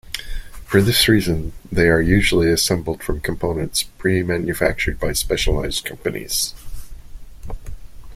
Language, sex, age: English, male, 50-59